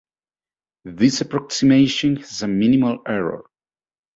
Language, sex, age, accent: English, male, 40-49, United States English